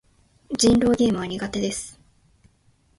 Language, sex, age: Japanese, female, 19-29